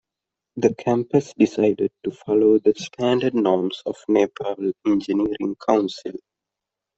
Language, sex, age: English, male, 30-39